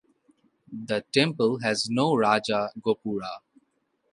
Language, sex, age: English, male, 19-29